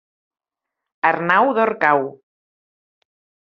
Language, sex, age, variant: Catalan, female, 30-39, Nord-Occidental